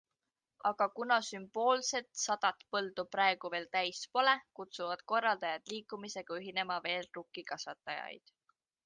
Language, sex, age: Estonian, female, 19-29